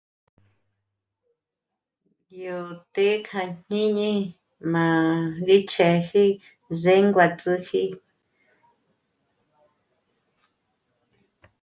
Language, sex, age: Michoacán Mazahua, female, 60-69